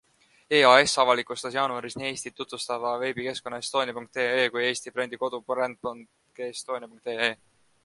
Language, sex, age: Estonian, male, 19-29